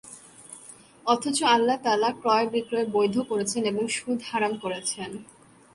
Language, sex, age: Bengali, female, 19-29